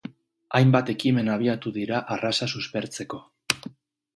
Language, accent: Basque, Mendebalekoa (Araba, Bizkaia, Gipuzkoako mendebaleko herri batzuk)